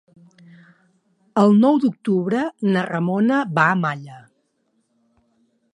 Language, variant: Catalan, Nord-Occidental